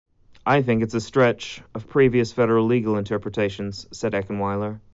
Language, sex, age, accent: English, male, 30-39, Canadian English